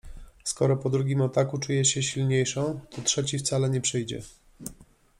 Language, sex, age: Polish, male, 40-49